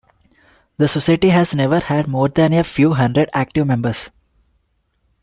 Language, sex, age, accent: English, male, 19-29, India and South Asia (India, Pakistan, Sri Lanka)